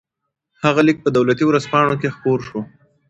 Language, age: Pashto, 19-29